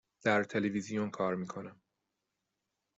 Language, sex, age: Persian, male, 30-39